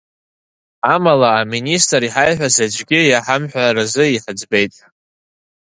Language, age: Abkhazian, under 19